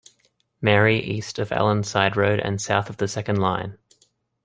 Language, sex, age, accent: English, male, 19-29, Australian English